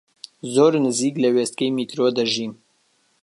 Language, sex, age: Central Kurdish, male, 19-29